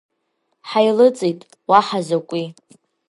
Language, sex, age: Abkhazian, female, under 19